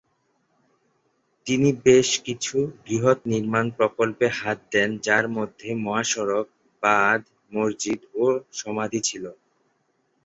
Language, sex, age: Bengali, male, 19-29